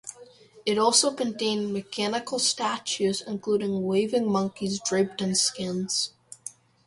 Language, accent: English, United States English